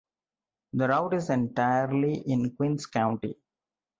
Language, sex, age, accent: English, male, 30-39, India and South Asia (India, Pakistan, Sri Lanka)